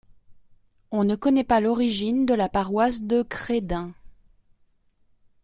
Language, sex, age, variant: French, female, 30-39, Français de métropole